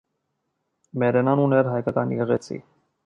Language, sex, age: Armenian, male, 19-29